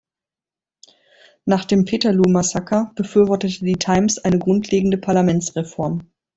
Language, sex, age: German, female, 50-59